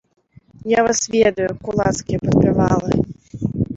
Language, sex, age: Belarusian, female, 19-29